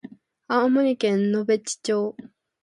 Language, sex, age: Japanese, female, under 19